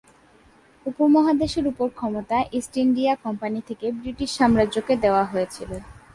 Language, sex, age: Bengali, female, 19-29